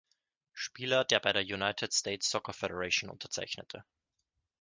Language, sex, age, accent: German, male, 19-29, Österreichisches Deutsch